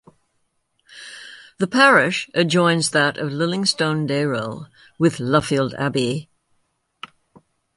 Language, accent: English, United States English